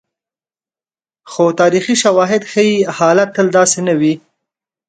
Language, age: Pashto, 19-29